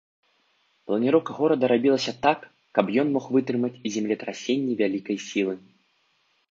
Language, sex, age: Belarusian, male, 19-29